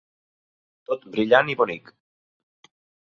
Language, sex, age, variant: Catalan, male, 50-59, Nord-Occidental